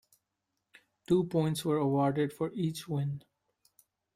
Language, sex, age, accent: English, male, 19-29, India and South Asia (India, Pakistan, Sri Lanka)